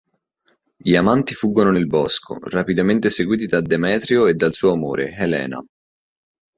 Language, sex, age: Italian, male, 19-29